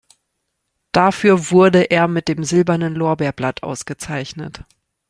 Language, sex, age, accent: German, female, 40-49, Deutschland Deutsch